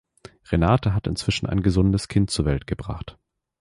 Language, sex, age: German, male, 19-29